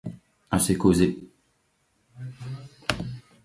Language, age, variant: French, 40-49, Français de métropole